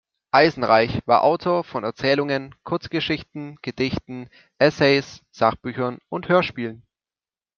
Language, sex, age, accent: German, male, 19-29, Deutschland Deutsch